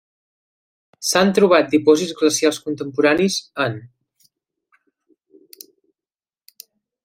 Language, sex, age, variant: Catalan, male, 19-29, Central